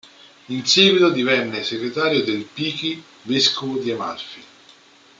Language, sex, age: Italian, male, 40-49